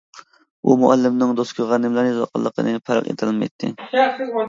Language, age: Uyghur, 19-29